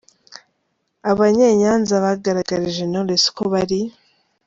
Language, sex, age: Kinyarwanda, female, under 19